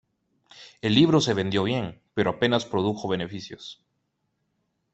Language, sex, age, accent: Spanish, male, 19-29, América central